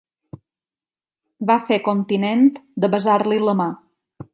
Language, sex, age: Catalan, female, 40-49